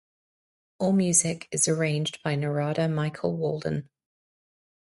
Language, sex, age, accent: English, female, 30-39, England English